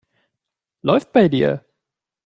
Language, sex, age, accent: German, male, 19-29, Deutschland Deutsch